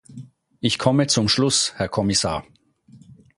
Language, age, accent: German, 50-59, Schweizerdeutsch